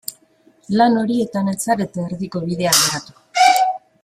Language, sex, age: Basque, female, 50-59